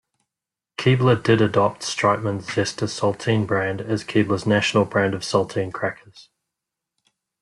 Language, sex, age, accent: English, male, 30-39, New Zealand English